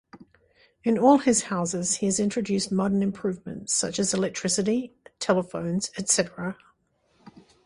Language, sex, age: English, female, 60-69